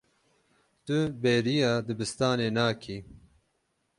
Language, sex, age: Kurdish, male, 30-39